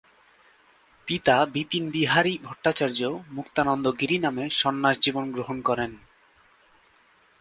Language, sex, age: Bengali, male, 19-29